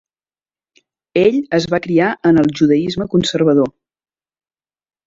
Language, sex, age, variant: Catalan, female, 40-49, Central